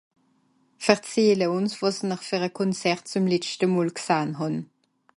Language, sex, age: Swiss German, female, 19-29